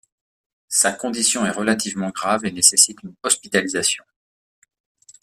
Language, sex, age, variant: French, male, 40-49, Français de métropole